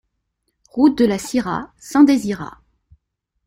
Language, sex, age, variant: French, female, 30-39, Français de métropole